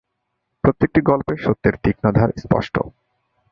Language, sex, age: Bengali, male, 19-29